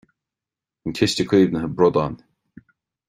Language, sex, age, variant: Irish, male, 19-29, Gaeilge Chonnacht